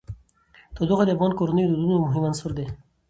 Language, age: Pashto, 19-29